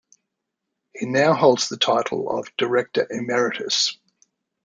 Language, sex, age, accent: English, male, 60-69, Australian English